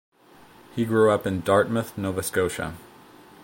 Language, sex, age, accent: English, male, 30-39, United States English